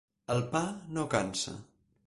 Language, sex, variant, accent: Catalan, male, Central, central